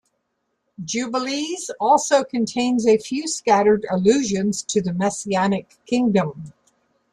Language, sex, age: English, female, 70-79